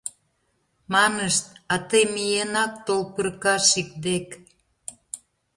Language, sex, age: Mari, female, 60-69